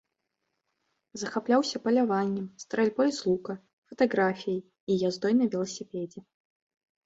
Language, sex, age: Belarusian, female, 19-29